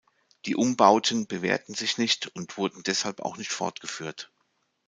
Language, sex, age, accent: German, male, 50-59, Deutschland Deutsch